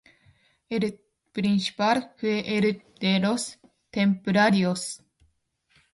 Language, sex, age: Spanish, female, 19-29